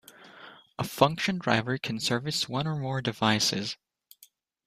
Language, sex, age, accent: English, male, under 19, United States English